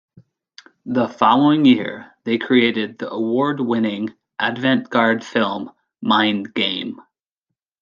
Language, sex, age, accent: English, male, 40-49, United States English